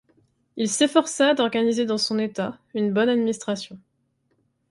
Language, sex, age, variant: French, female, 19-29, Français de métropole